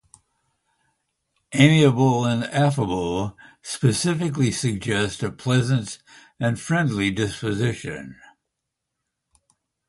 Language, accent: English, United States English